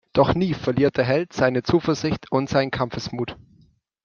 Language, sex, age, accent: German, male, 19-29, Deutschland Deutsch